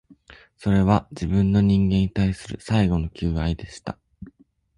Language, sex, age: Japanese, male, 19-29